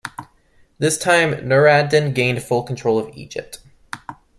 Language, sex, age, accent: English, male, 19-29, United States English